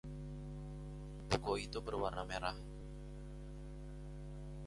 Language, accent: Indonesian, Indonesia